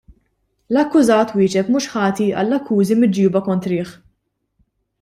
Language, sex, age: Maltese, female, 19-29